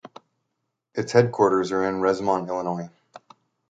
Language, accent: English, United States English